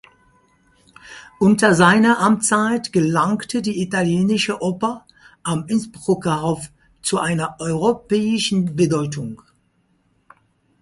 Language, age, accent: German, 50-59, Deutschland Deutsch